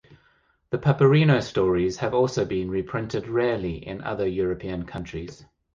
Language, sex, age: English, male, 50-59